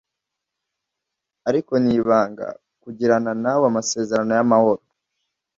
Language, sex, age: Kinyarwanda, male, under 19